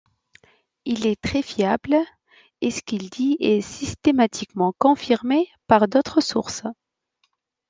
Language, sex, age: French, female, 30-39